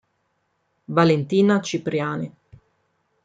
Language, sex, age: Italian, female, 30-39